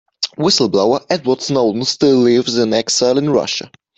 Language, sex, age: English, male, 19-29